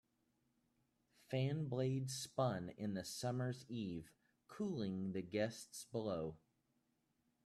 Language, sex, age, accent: English, male, 30-39, United States English